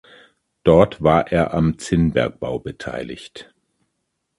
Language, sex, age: German, male, 50-59